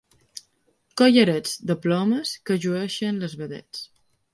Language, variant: Catalan, Balear